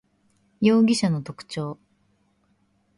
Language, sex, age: Japanese, female, 19-29